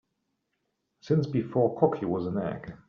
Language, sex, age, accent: English, male, 19-29, England English